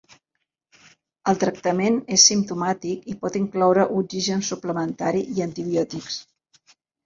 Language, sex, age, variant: Catalan, female, 60-69, Central